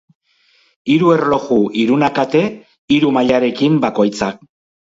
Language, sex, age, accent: Basque, male, 60-69, Mendebalekoa (Araba, Bizkaia, Gipuzkoako mendebaleko herri batzuk)